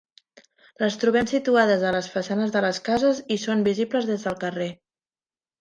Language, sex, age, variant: Catalan, female, 30-39, Central